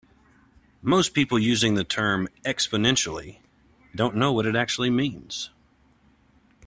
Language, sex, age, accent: English, male, 30-39, United States English